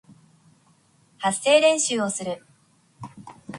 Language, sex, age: Japanese, female, 19-29